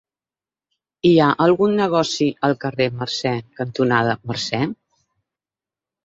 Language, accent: Catalan, balear; central